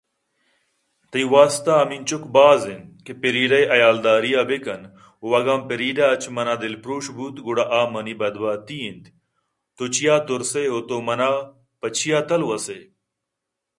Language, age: Eastern Balochi, 30-39